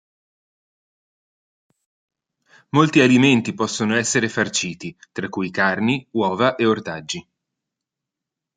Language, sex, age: Italian, male, 19-29